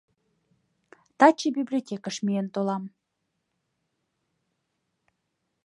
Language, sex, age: Mari, female, 19-29